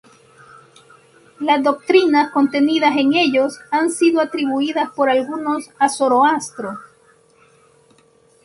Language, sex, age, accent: Spanish, female, 19-29, América central